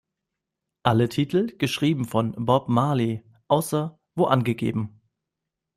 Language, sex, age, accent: German, male, 19-29, Deutschland Deutsch